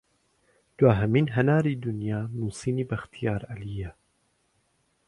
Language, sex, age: Central Kurdish, male, 30-39